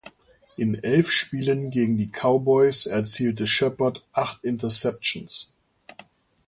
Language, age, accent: German, 50-59, Deutschland Deutsch